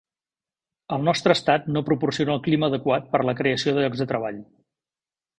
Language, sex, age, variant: Catalan, male, 50-59, Central